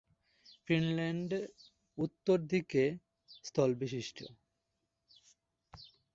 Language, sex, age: Bengali, male, 19-29